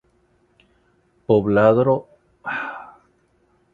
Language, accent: Spanish, Caribe: Cuba, Venezuela, Puerto Rico, República Dominicana, Panamá, Colombia caribeña, México caribeño, Costa del golfo de México